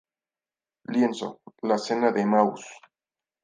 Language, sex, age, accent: Spanish, male, 19-29, México